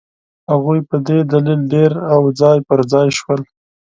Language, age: Pashto, 19-29